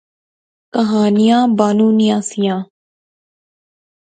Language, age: Pahari-Potwari, 19-29